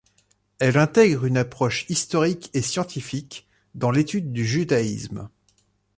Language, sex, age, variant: French, male, 30-39, Français de métropole